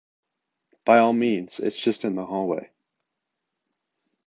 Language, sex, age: English, male, under 19